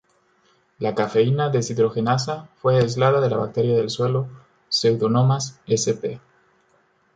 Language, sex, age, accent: Spanish, male, 30-39, América central